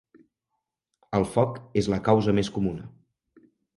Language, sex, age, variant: Catalan, male, 19-29, Central